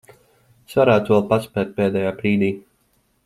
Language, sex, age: Latvian, male, 19-29